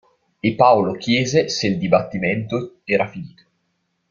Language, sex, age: Italian, male, 19-29